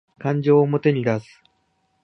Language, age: Japanese, 19-29